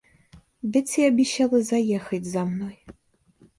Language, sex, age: Russian, female, 19-29